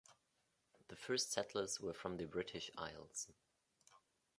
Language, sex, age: English, male, 30-39